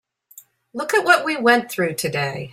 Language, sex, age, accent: English, male, 50-59, United States English